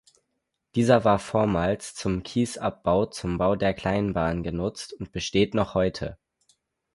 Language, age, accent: German, under 19, Deutschland Deutsch